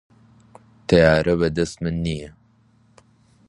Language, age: Central Kurdish, 19-29